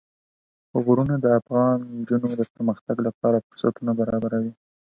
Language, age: Pashto, 19-29